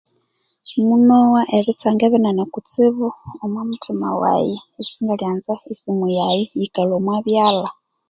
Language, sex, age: Konzo, female, 30-39